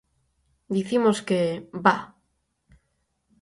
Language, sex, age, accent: Galician, female, 19-29, Central (gheada); Normativo (estándar)